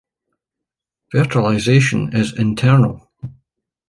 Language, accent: English, Scottish English